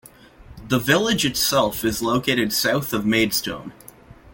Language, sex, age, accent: English, male, under 19, Canadian English